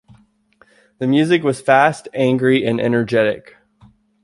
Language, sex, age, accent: English, male, 30-39, United States English